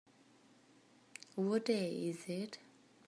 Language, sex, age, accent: English, female, 19-29, United States English